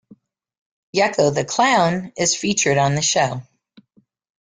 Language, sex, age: English, female, 60-69